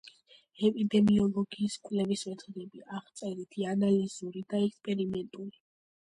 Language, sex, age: Georgian, female, under 19